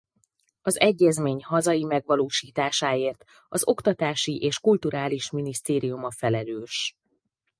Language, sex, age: Hungarian, female, 40-49